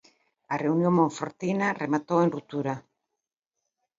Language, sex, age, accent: Galician, female, 50-59, Normativo (estándar)